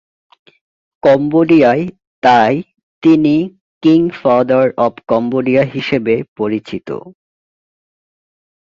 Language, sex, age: Bengali, male, 19-29